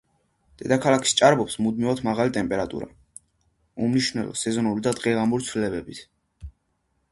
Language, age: Georgian, under 19